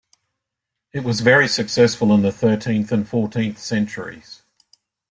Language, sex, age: English, male, 50-59